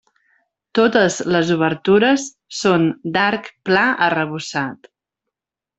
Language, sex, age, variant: Catalan, female, 40-49, Central